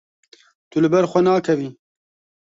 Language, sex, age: Kurdish, male, 19-29